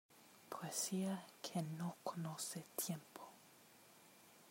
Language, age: Spanish, 19-29